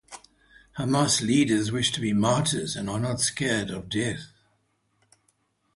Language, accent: English, Southern African (South Africa, Zimbabwe, Namibia)